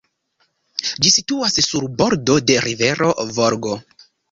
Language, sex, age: Esperanto, male, 19-29